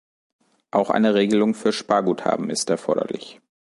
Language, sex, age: German, male, 40-49